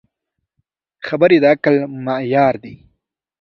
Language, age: Pashto, under 19